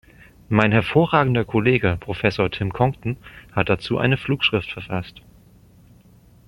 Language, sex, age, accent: German, male, 30-39, Deutschland Deutsch